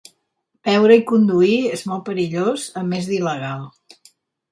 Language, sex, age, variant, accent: Catalan, female, 60-69, Central, Català central